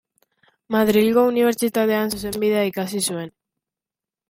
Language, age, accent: Basque, under 19, Mendebalekoa (Araba, Bizkaia, Gipuzkoako mendebaleko herri batzuk)